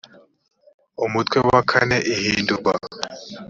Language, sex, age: Kinyarwanda, male, 19-29